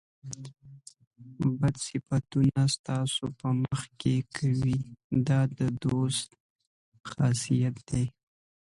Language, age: Pashto, 19-29